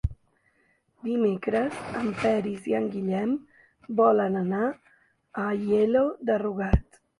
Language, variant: Catalan, Central